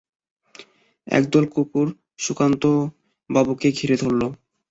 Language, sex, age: Bengali, male, 19-29